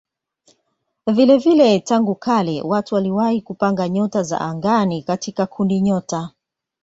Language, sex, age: Swahili, female, 30-39